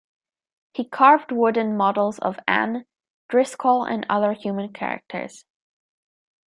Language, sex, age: English, female, 19-29